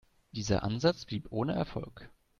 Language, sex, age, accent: German, male, 19-29, Deutschland Deutsch